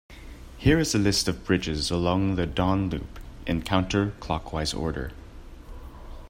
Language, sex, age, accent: English, male, 19-29, United States English